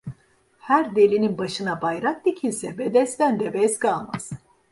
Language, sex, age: Turkish, female, 50-59